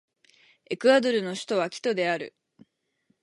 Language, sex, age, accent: Japanese, female, 19-29, 標準語